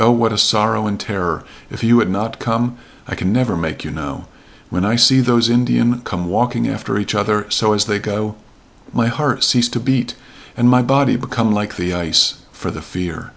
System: none